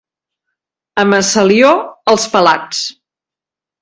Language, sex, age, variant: Catalan, female, 50-59, Central